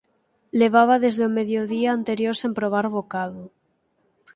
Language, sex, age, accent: Galician, female, under 19, Oriental (común en zona oriental)